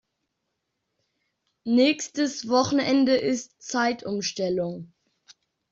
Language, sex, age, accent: German, male, 50-59, Deutschland Deutsch